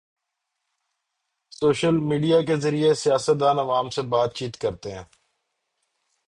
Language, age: Urdu, 30-39